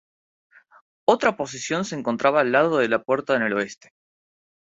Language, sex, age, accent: Spanish, male, under 19, Rioplatense: Argentina, Uruguay, este de Bolivia, Paraguay